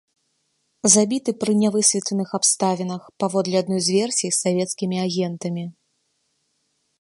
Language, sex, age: Belarusian, female, 30-39